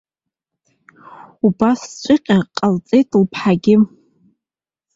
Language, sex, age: Abkhazian, female, 30-39